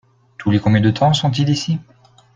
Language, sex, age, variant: French, male, 19-29, Français de métropole